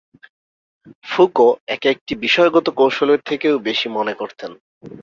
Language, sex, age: Bengali, male, 19-29